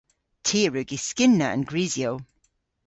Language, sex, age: Cornish, female, 40-49